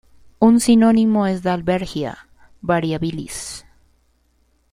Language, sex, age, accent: Spanish, female, 19-29, Andino-Pacífico: Colombia, Perú, Ecuador, oeste de Bolivia y Venezuela andina